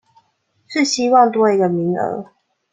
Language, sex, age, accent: Chinese, female, 19-29, 出生地：彰化縣